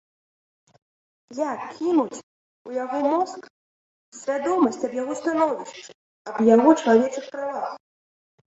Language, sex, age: Belarusian, female, 30-39